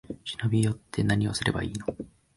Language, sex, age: Japanese, male, 19-29